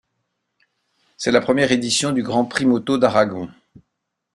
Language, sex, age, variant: French, male, 60-69, Français de métropole